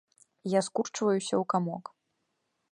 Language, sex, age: Belarusian, female, under 19